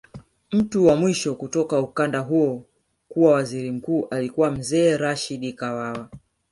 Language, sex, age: Swahili, female, 40-49